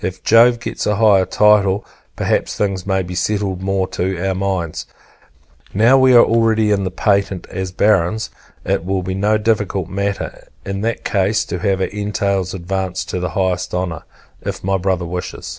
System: none